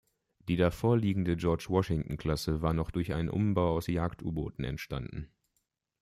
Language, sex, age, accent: German, male, 19-29, Deutschland Deutsch